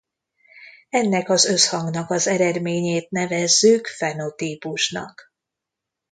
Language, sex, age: Hungarian, female, 50-59